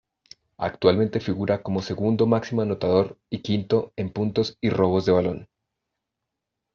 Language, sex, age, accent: Spanish, male, 30-39, Andino-Pacífico: Colombia, Perú, Ecuador, oeste de Bolivia y Venezuela andina